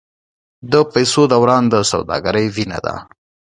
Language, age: Pashto, 19-29